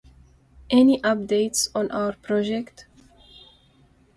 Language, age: English, 19-29